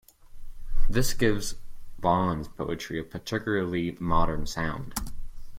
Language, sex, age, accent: English, male, 19-29, United States English